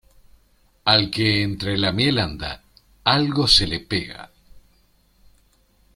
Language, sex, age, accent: Spanish, male, 50-59, Rioplatense: Argentina, Uruguay, este de Bolivia, Paraguay